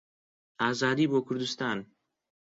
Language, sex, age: Central Kurdish, male, under 19